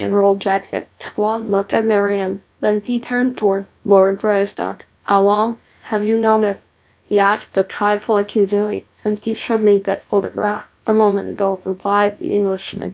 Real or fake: fake